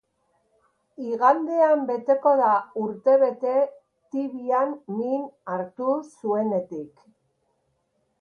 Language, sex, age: Basque, female, 60-69